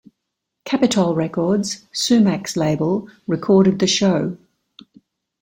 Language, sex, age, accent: English, female, 70-79, Australian English